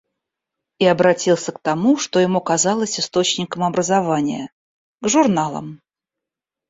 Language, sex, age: Russian, female, 40-49